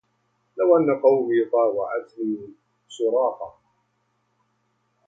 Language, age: Arabic, 40-49